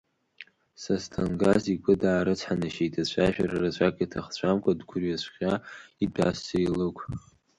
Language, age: Abkhazian, under 19